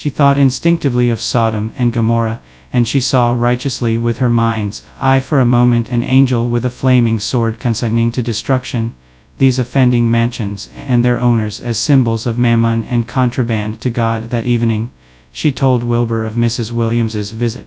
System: TTS, FastPitch